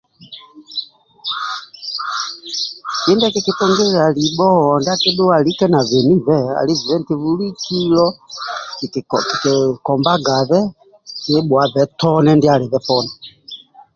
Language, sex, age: Amba (Uganda), male, 60-69